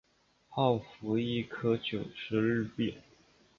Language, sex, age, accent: Chinese, male, 19-29, 出生地：江西省